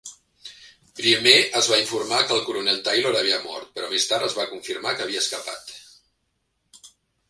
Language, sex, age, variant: Catalan, male, 50-59, Central